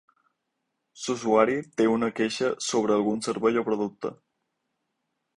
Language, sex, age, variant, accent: Catalan, male, 19-29, Balear, mallorquí